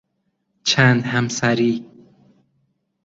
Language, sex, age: Persian, male, 30-39